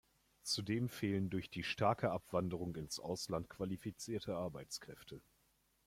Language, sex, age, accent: German, male, 19-29, Deutschland Deutsch